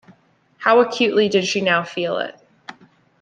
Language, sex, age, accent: English, female, 19-29, United States English